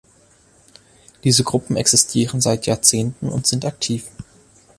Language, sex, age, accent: German, male, 19-29, Deutschland Deutsch